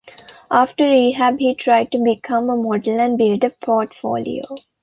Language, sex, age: English, female, 19-29